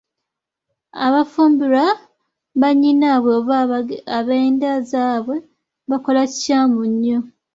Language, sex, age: Ganda, female, 19-29